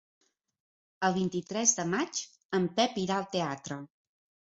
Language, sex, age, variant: Catalan, female, 40-49, Central